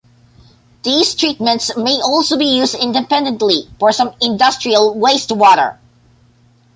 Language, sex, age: English, male, 19-29